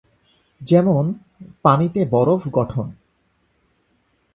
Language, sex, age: Bengali, male, 19-29